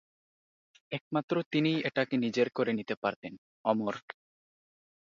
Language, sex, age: Bengali, male, under 19